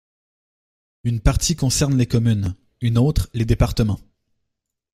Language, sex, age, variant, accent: French, male, 19-29, Français d'Amérique du Nord, Français du Canada